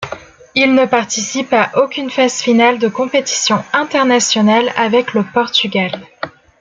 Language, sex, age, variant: French, female, 19-29, Français de métropole